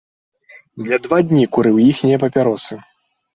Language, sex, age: Belarusian, male, 19-29